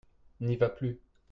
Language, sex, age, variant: French, male, 30-39, Français de métropole